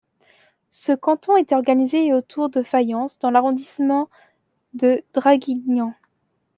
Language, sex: French, female